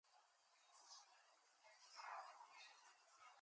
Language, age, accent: English, 19-29, United States English